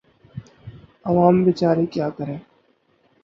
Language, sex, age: Urdu, male, 19-29